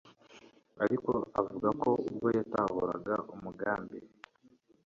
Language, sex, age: Kinyarwanda, male, 19-29